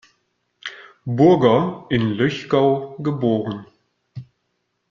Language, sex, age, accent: German, male, 40-49, Deutschland Deutsch